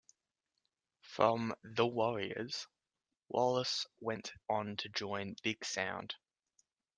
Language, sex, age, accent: English, male, 19-29, Australian English